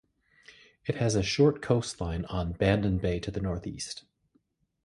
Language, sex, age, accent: English, male, 50-59, United States English